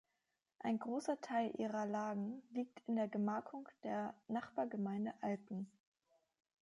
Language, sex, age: German, female, 19-29